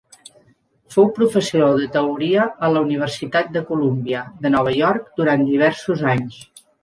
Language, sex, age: Catalan, female, 50-59